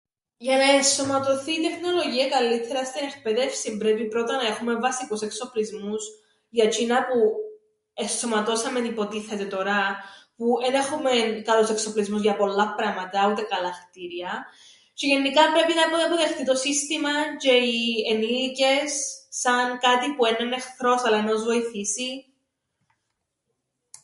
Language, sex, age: Greek, female, 19-29